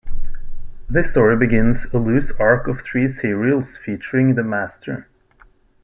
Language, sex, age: English, male, 19-29